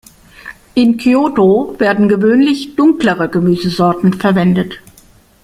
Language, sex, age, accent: German, female, 50-59, Deutschland Deutsch